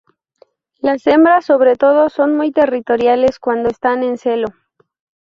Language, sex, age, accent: Spanish, female, 19-29, México